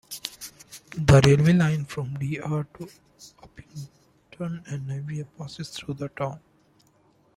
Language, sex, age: English, male, 19-29